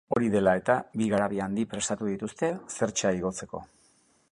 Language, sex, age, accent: Basque, male, 60-69, Erdialdekoa edo Nafarra (Gipuzkoa, Nafarroa)